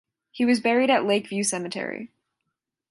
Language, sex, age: English, female, under 19